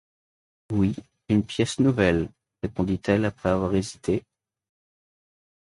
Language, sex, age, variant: French, male, under 19, Français de métropole